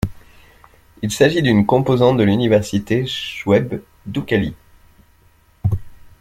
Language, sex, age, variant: French, male, 30-39, Français de métropole